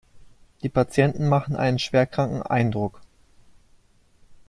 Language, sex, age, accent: German, male, 19-29, Deutschland Deutsch